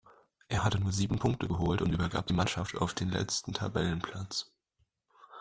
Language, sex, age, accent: German, male, under 19, Deutschland Deutsch